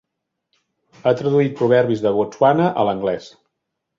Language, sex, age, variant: Catalan, male, 40-49, Central